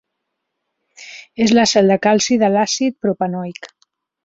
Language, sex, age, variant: Catalan, female, 30-39, Central